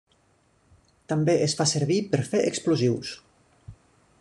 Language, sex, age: Catalan, male, 40-49